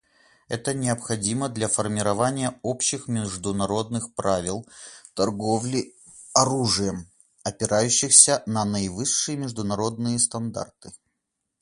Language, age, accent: Russian, 19-29, Русский